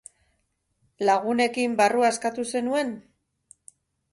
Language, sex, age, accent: Basque, female, 40-49, Mendebalekoa (Araba, Bizkaia, Gipuzkoako mendebaleko herri batzuk)